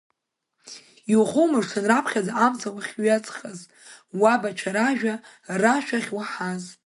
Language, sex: Abkhazian, female